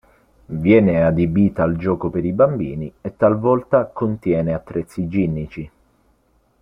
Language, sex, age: Italian, male, 19-29